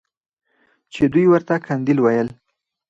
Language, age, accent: Pashto, 30-39, پکتیا ولایت، احمدزی